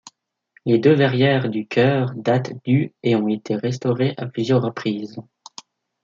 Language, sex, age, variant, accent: French, male, 19-29, Français d'Europe, Français de Suisse